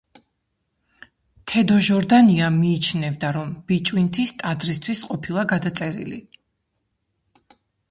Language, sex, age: Georgian, female, 50-59